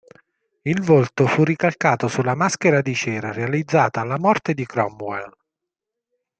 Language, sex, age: Italian, male, 40-49